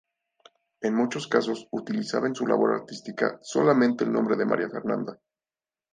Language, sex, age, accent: Spanish, male, 19-29, México